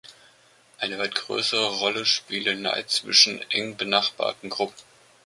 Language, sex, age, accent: German, male, 30-39, Deutschland Deutsch